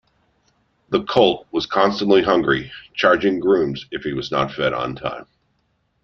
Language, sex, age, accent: English, male, 50-59, United States English